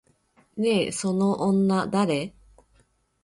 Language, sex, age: Japanese, female, 40-49